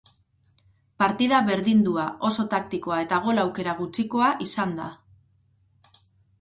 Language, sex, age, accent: Basque, female, 40-49, Mendebalekoa (Araba, Bizkaia, Gipuzkoako mendebaleko herri batzuk)